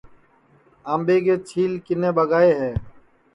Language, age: Sansi, 50-59